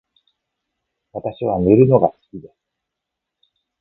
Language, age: Japanese, 50-59